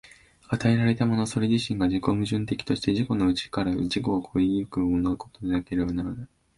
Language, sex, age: Japanese, male, 19-29